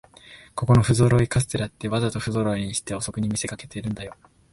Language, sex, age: Japanese, male, 19-29